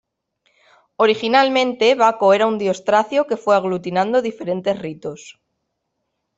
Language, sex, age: Spanish, female, 19-29